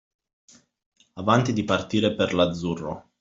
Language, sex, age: Italian, male, 19-29